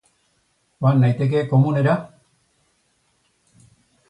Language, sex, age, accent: Basque, male, 60-69, Erdialdekoa edo Nafarra (Gipuzkoa, Nafarroa)